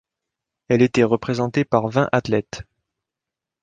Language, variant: French, Français de métropole